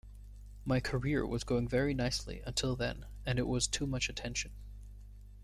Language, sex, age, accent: English, male, 19-29, United States English